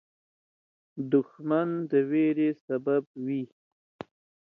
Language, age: Pashto, 30-39